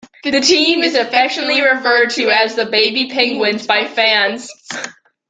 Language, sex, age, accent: English, female, under 19, United States English